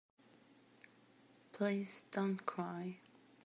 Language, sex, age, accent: English, female, 19-29, United States English